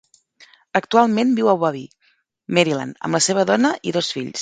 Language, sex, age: Catalan, female, 40-49